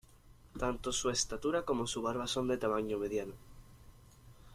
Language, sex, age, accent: Spanish, male, 19-29, España: Sur peninsular (Andalucia, Extremadura, Murcia)